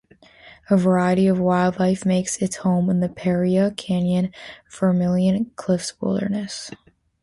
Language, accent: English, United States English